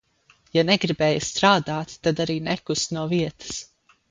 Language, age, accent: Latvian, under 19, Vidzemes